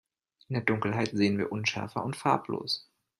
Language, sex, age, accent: German, male, 30-39, Deutschland Deutsch